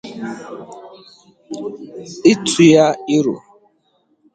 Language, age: Igbo, under 19